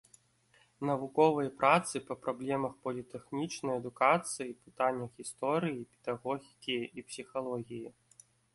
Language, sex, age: Belarusian, male, 19-29